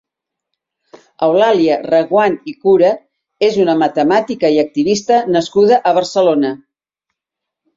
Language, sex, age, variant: Catalan, female, 70-79, Central